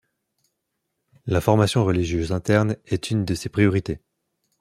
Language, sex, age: French, male, 19-29